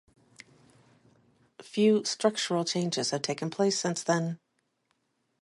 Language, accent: English, United States English